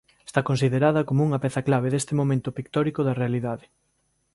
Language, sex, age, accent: Galician, male, 30-39, Normativo (estándar)